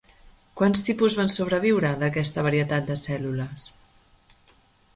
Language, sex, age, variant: Catalan, female, 30-39, Central